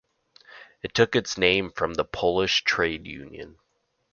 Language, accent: English, Canadian English